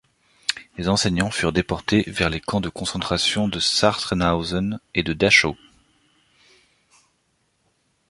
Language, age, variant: French, 30-39, Français de métropole